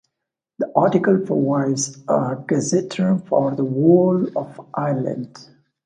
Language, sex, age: English, male, 19-29